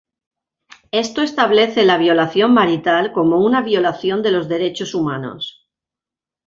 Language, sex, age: Spanish, female, 50-59